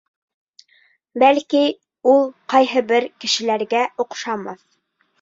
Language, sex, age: Bashkir, female, under 19